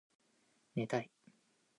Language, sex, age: Japanese, male, 19-29